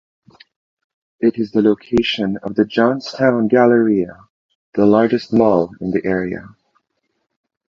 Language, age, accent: English, 30-39, Filipino